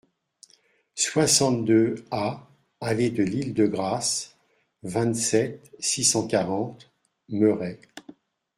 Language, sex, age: French, male, 60-69